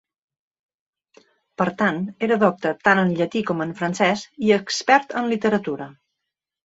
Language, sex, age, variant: Catalan, female, 40-49, Central